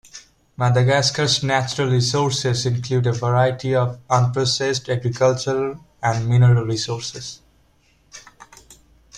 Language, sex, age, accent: English, male, 19-29, India and South Asia (India, Pakistan, Sri Lanka)